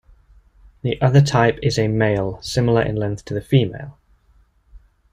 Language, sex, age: English, male, 30-39